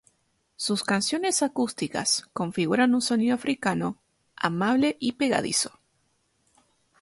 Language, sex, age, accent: Spanish, female, 19-29, Rioplatense: Argentina, Uruguay, este de Bolivia, Paraguay